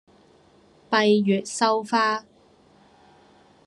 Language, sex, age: Cantonese, female, 19-29